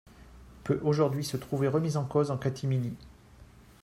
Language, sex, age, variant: French, male, 40-49, Français de métropole